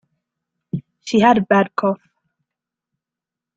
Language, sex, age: English, female, 19-29